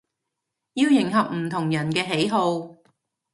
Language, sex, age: Cantonese, female, 40-49